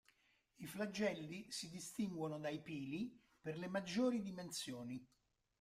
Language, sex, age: Italian, male, 60-69